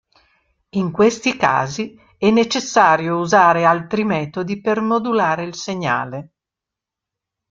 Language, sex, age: Italian, female, 70-79